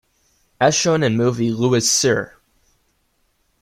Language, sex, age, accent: English, male, 19-29, United States English